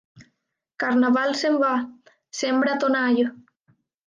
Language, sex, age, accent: Catalan, female, 19-29, valencià